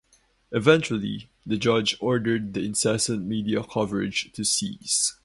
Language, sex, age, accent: English, male, 19-29, Filipino